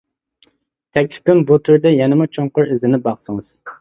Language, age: Uyghur, 19-29